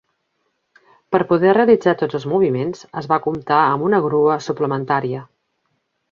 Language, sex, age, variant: Catalan, female, 40-49, Central